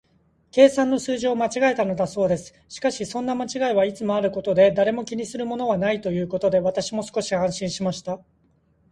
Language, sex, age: Japanese, male, 30-39